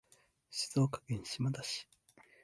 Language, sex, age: Japanese, male, 19-29